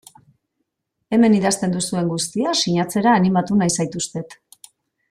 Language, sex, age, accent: Basque, female, 40-49, Mendebalekoa (Araba, Bizkaia, Gipuzkoako mendebaleko herri batzuk)